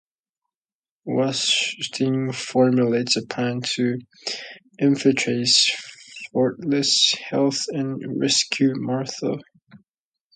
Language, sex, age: English, male, under 19